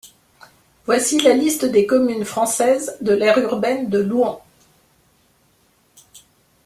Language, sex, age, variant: French, female, 50-59, Français de métropole